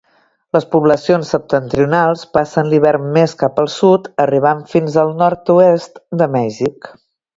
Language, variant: Catalan, Septentrional